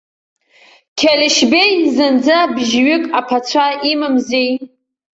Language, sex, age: Abkhazian, female, under 19